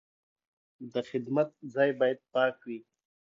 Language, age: Pashto, 30-39